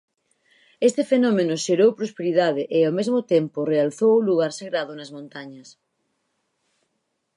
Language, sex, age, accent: Galician, female, 30-39, Normativo (estándar)